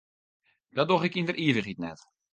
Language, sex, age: Western Frisian, male, 19-29